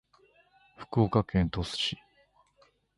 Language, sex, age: Japanese, male, 50-59